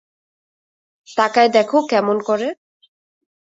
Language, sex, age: Bengali, female, 19-29